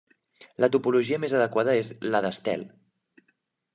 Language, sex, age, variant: Catalan, male, 19-29, Central